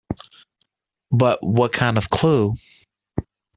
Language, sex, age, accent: English, male, 30-39, United States English